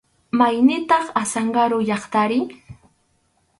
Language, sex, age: Arequipa-La Unión Quechua, female, 19-29